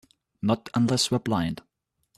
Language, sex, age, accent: English, male, 19-29, United States English